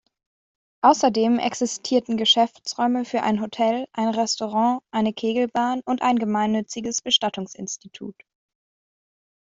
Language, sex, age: German, female, under 19